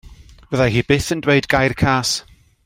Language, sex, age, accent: Welsh, male, 40-49, Y Deyrnas Unedig Cymraeg